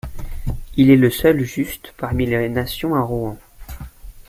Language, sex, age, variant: French, male, under 19, Français de métropole